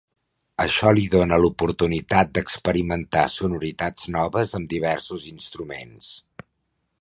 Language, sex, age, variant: Catalan, male, 40-49, Central